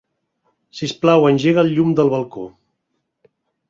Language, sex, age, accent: Catalan, male, 60-69, Català central